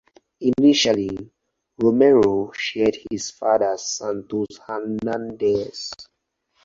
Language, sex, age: English, male, 19-29